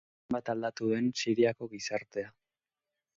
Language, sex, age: Basque, male, 19-29